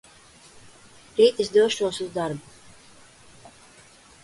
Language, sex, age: Latvian, female, 50-59